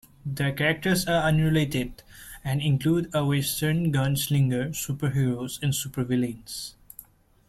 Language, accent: English, India and South Asia (India, Pakistan, Sri Lanka)